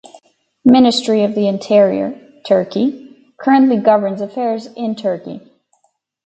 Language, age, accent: English, 19-29, Canadian English